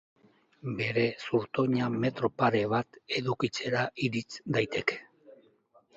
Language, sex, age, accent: Basque, male, 60-69, Mendebalekoa (Araba, Bizkaia, Gipuzkoako mendebaleko herri batzuk)